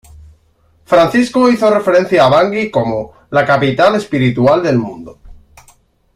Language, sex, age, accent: Spanish, male, under 19, España: Centro-Sur peninsular (Madrid, Toledo, Castilla-La Mancha)